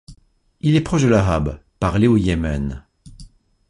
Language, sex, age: French, male, 50-59